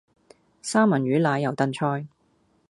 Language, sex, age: Cantonese, female, 40-49